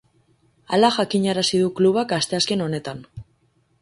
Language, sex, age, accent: Basque, female, 19-29, Mendebalekoa (Araba, Bizkaia, Gipuzkoako mendebaleko herri batzuk)